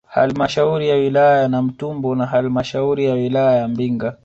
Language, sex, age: Swahili, male, 19-29